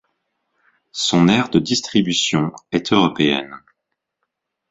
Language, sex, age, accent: French, male, 30-39, Français de Belgique